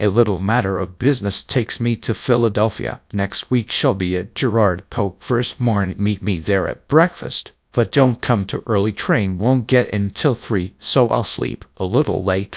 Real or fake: fake